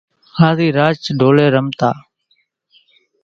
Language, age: Kachi Koli, 19-29